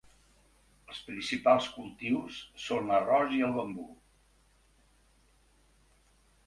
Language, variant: Catalan, Central